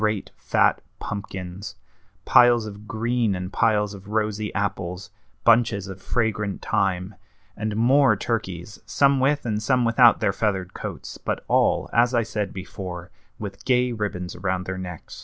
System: none